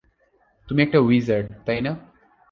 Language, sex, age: Bengali, male, 19-29